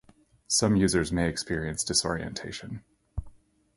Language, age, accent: English, 30-39, Canadian English